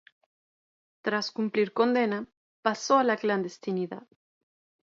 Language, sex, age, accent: Spanish, female, 30-39, México